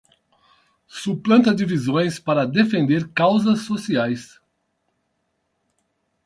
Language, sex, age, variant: Portuguese, male, 40-49, Portuguese (Brasil)